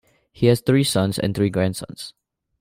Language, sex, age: English, male, under 19